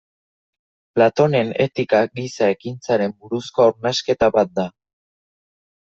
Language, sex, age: Basque, male, under 19